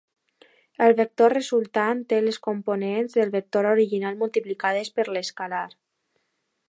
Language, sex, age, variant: Catalan, female, under 19, Alacantí